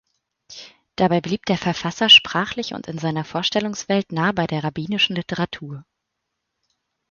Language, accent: German, Deutschland Deutsch